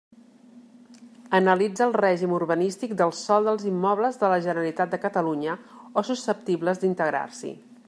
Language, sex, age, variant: Catalan, female, 40-49, Central